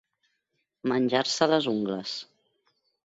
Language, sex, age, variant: Catalan, female, 40-49, Central